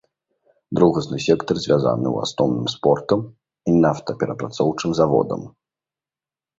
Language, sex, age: Belarusian, male, 19-29